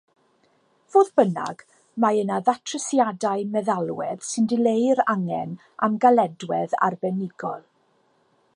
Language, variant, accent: Welsh, South-Western Welsh, Y Deyrnas Unedig Cymraeg